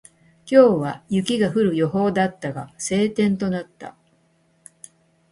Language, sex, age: Japanese, female, 70-79